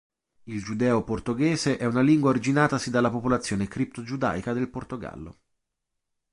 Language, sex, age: Italian, male, 30-39